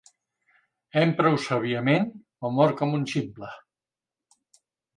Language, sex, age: Catalan, male, 70-79